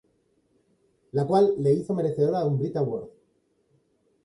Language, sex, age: Spanish, male, 40-49